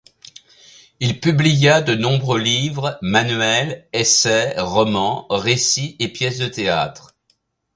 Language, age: French, 70-79